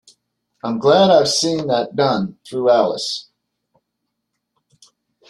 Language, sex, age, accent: English, male, 40-49, United States English